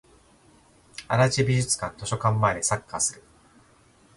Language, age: Japanese, 30-39